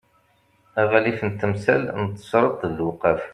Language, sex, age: Kabyle, male, 40-49